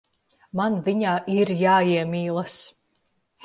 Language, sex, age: Latvian, female, 19-29